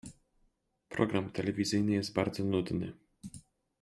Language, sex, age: Polish, male, 19-29